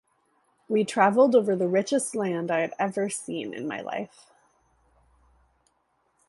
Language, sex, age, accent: English, female, 19-29, United States English